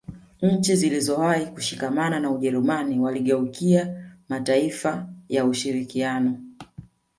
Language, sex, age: Swahili, female, 40-49